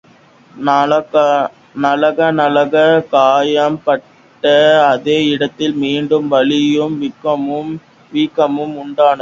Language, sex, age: Tamil, male, under 19